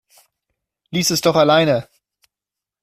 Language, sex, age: German, male, 19-29